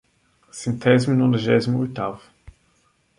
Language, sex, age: Portuguese, male, 19-29